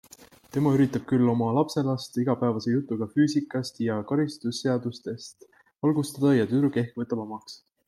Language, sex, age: Estonian, male, 19-29